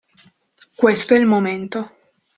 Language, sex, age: Italian, female, 19-29